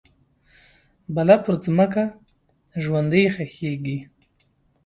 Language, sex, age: Pashto, male, 19-29